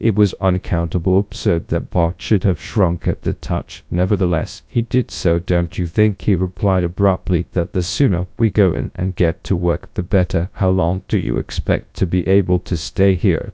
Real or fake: fake